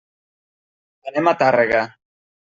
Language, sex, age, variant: Catalan, male, 19-29, Nord-Occidental